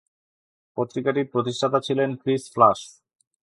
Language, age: Bengali, 30-39